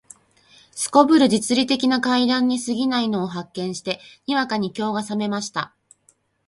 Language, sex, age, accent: Japanese, female, 40-49, 標準語